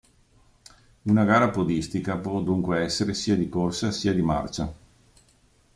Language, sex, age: Italian, male, 40-49